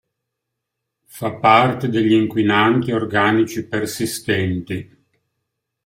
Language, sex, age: Italian, male, 60-69